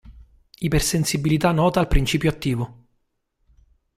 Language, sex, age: Italian, male, 30-39